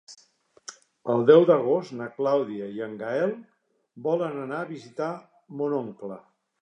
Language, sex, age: Catalan, male, 60-69